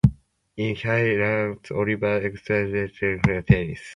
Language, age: English, 19-29